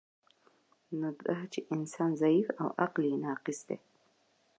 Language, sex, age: Pashto, female, 19-29